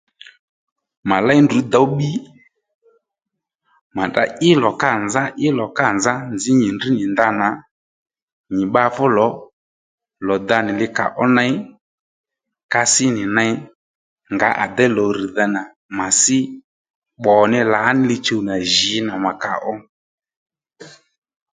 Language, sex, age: Lendu, male, 30-39